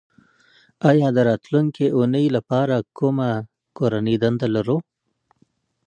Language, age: Pashto, 40-49